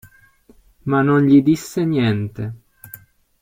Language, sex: Italian, male